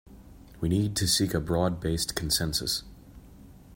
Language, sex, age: English, male, 19-29